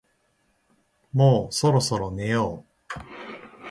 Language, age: Japanese, 40-49